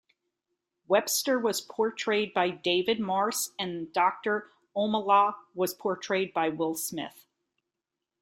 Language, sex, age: English, female, 50-59